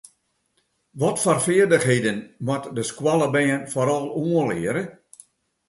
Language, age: Western Frisian, 70-79